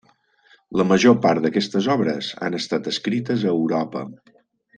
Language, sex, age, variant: Catalan, male, 40-49, Balear